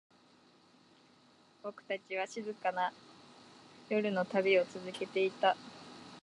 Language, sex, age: Japanese, female, 19-29